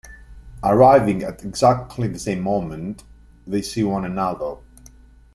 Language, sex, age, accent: English, male, 30-39, England English